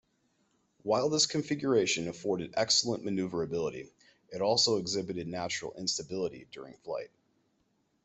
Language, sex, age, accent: English, male, 30-39, United States English